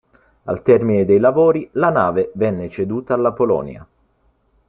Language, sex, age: Italian, male, 19-29